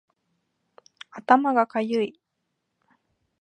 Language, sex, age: Japanese, female, 19-29